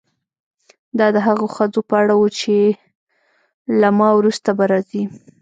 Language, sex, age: Pashto, female, 19-29